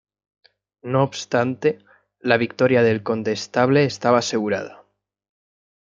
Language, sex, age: Spanish, male, 19-29